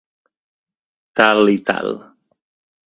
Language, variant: Catalan, Central